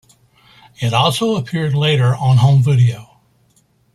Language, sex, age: English, male, 60-69